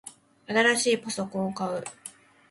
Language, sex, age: Japanese, female, 19-29